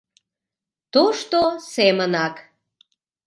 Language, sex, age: Mari, female, 40-49